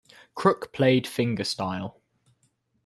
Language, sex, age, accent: English, male, 19-29, England English